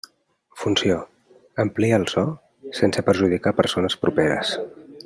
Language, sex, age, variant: Catalan, male, 40-49, Central